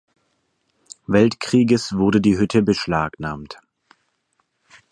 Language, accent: German, Deutschland Deutsch; Süddeutsch